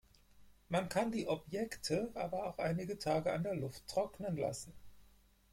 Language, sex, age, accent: German, male, 40-49, Deutschland Deutsch